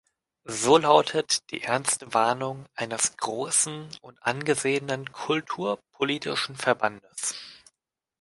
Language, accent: German, Deutschland Deutsch